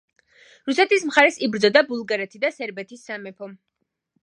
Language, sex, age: Georgian, female, 19-29